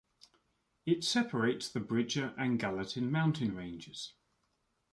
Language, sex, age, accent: English, male, 30-39, England English